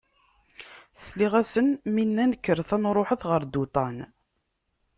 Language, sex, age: Kabyle, female, 30-39